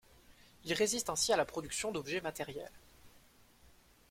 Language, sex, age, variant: French, male, 19-29, Français de métropole